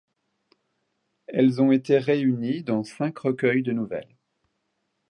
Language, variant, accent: French, Français d'Europe, Français de Suisse